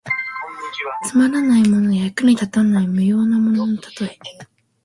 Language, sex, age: Japanese, female, 19-29